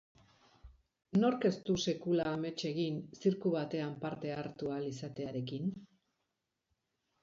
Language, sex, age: Basque, female, 50-59